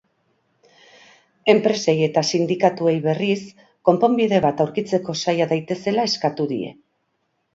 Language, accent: Basque, Erdialdekoa edo Nafarra (Gipuzkoa, Nafarroa)